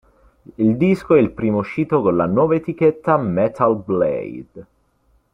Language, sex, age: Italian, male, 19-29